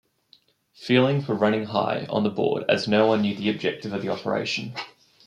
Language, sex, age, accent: English, male, 19-29, Australian English